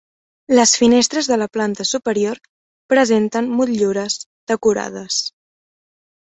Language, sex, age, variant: Catalan, female, 19-29, Central